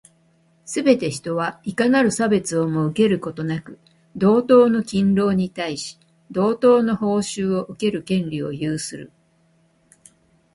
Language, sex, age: Japanese, female, 70-79